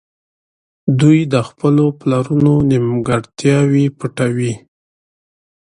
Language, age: Pashto, 30-39